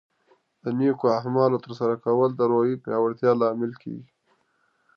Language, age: Pashto, 30-39